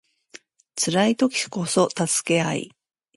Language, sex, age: Japanese, female, 40-49